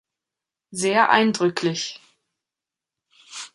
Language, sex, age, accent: German, female, 19-29, Deutschland Deutsch